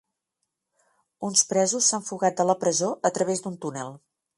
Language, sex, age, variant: Catalan, female, 50-59, Nord-Occidental